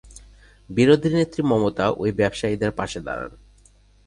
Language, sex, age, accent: Bengali, male, 19-29, Native